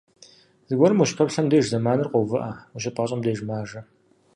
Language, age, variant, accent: Kabardian, 19-29, Адыгэбзэ (Къэбэрдей, Кирил, псоми зэдай), Джылэхъстэней (Gilahsteney)